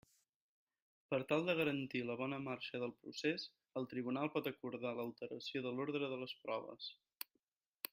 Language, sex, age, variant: Catalan, male, 19-29, Central